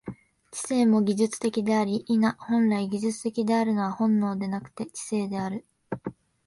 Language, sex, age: Japanese, female, 19-29